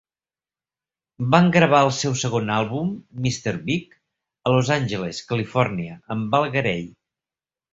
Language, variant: Catalan, Central